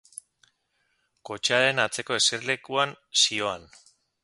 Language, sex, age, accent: Basque, male, 30-39, Mendebalekoa (Araba, Bizkaia, Gipuzkoako mendebaleko herri batzuk)